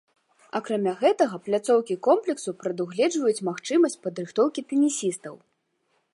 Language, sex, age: Belarusian, female, 30-39